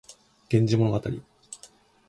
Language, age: Japanese, 19-29